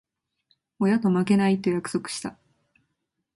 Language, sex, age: Japanese, female, 19-29